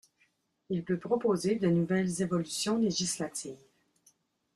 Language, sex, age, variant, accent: French, female, 50-59, Français d'Amérique du Nord, Français du Canada